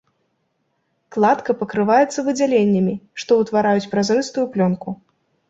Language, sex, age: Belarusian, female, 19-29